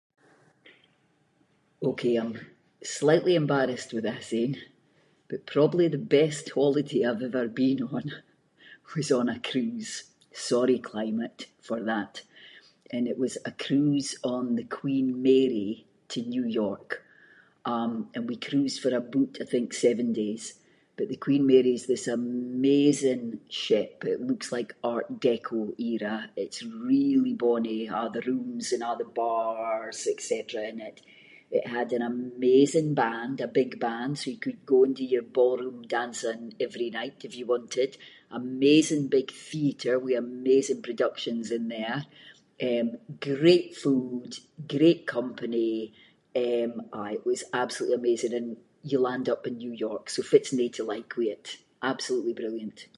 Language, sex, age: Scots, female, 50-59